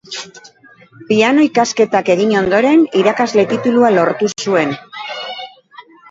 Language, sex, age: Basque, female, 50-59